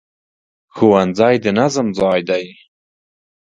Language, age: Pashto, 19-29